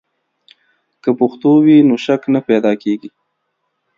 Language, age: Pashto, 30-39